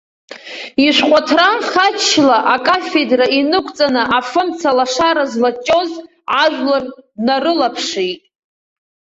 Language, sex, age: Abkhazian, female, under 19